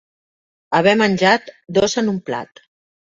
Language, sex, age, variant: Catalan, female, 50-59, Central